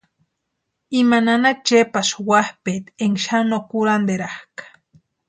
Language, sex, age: Western Highland Purepecha, female, 19-29